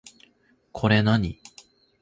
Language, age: Japanese, 19-29